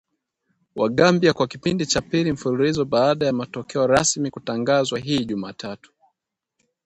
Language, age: Swahili, 19-29